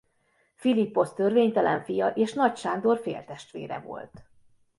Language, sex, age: Hungarian, female, 50-59